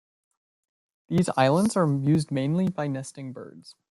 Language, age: English, 19-29